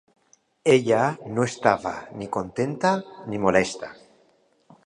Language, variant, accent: Catalan, Valencià central, valencià